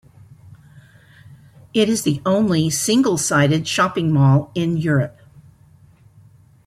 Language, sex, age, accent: English, female, 60-69, United States English